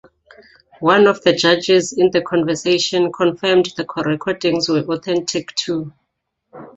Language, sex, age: English, female, 40-49